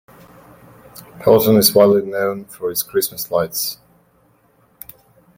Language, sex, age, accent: English, male, 30-39, England English